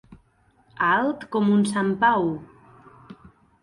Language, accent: Catalan, valencià